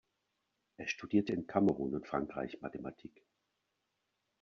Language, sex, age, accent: German, male, 50-59, Deutschland Deutsch